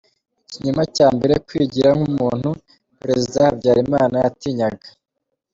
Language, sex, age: Kinyarwanda, male, 30-39